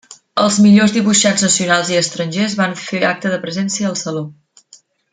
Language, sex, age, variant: Catalan, female, 30-39, Central